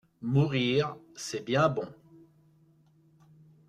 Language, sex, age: French, male, 60-69